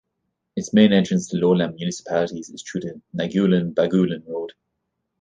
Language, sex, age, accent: English, male, 30-39, Irish English